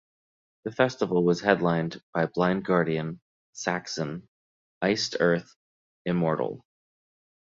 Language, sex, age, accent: English, male, 30-39, United States English